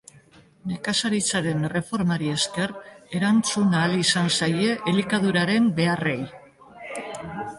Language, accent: Basque, Mendebalekoa (Araba, Bizkaia, Gipuzkoako mendebaleko herri batzuk)